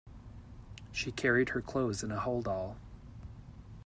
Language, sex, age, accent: English, male, 30-39, United States English